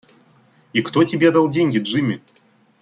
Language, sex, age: Russian, male, 19-29